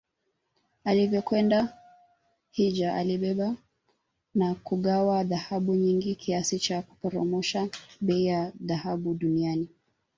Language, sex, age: Swahili, male, 19-29